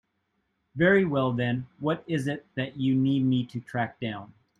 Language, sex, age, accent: English, male, 40-49, United States English